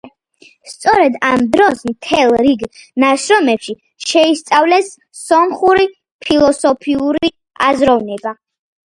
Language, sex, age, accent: Georgian, female, 40-49, ჩვეულებრივი